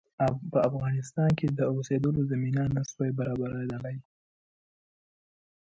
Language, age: Pashto, under 19